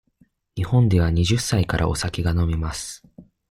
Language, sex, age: Japanese, male, under 19